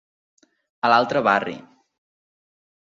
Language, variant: Catalan, Central